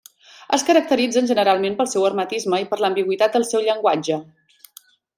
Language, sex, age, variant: Catalan, female, 30-39, Central